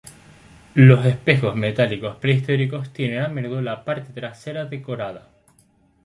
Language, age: Spanish, 19-29